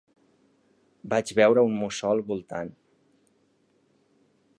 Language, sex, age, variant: Catalan, male, 40-49, Central